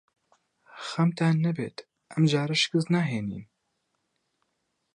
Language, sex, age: Central Kurdish, male, 19-29